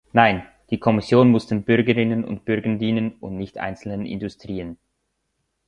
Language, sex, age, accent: German, male, 19-29, Schweizerdeutsch